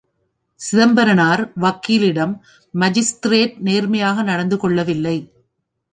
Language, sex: Tamil, female